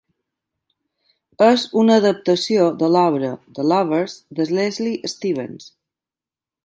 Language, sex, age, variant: Catalan, female, 50-59, Balear